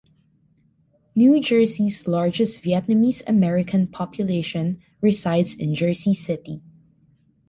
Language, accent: English, Filipino